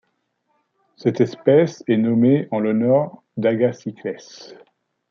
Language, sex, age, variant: French, male, 40-49, Français de métropole